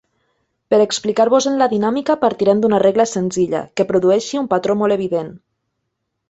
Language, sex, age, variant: Catalan, female, 19-29, Nord-Occidental